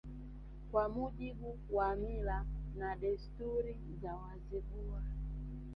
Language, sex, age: Swahili, female, 30-39